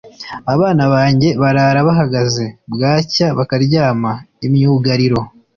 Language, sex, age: Kinyarwanda, male, 19-29